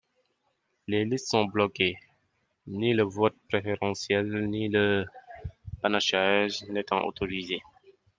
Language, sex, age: French, male, 19-29